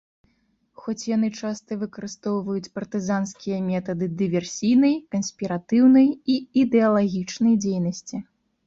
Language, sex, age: Belarusian, female, 19-29